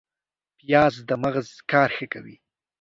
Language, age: Pashto, under 19